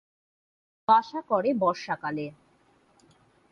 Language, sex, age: Bengali, female, 30-39